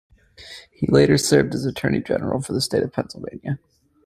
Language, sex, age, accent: English, male, 30-39, United States English